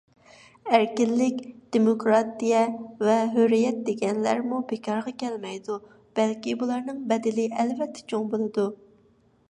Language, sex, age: Uyghur, female, 19-29